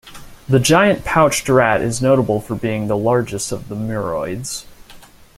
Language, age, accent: English, 19-29, United States English